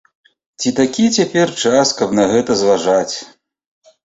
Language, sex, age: Belarusian, male, 40-49